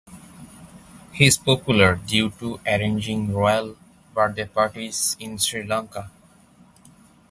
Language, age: English, 19-29